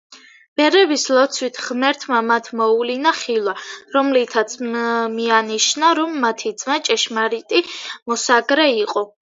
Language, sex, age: Georgian, female, under 19